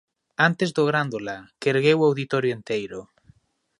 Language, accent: Galician, Oriental (común en zona oriental)